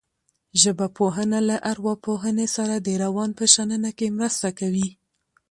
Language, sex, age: Pashto, female, 19-29